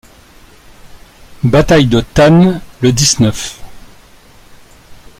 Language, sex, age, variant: French, male, 40-49, Français de métropole